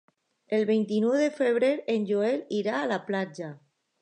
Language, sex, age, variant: Catalan, female, under 19, Alacantí